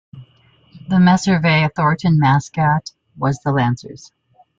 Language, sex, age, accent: English, female, 60-69, United States English